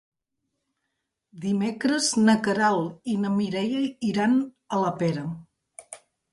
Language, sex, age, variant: Catalan, female, 60-69, Central